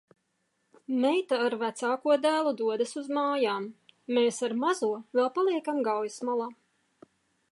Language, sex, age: Latvian, female, 40-49